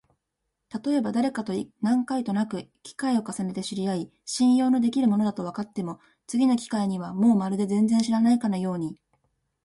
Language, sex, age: Japanese, female, 19-29